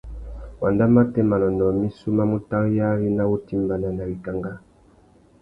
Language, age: Tuki, 40-49